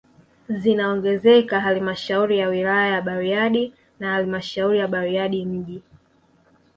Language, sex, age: Swahili, female, 19-29